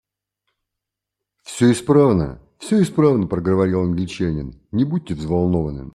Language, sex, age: Russian, male, 50-59